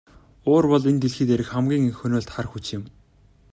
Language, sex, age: Mongolian, male, 19-29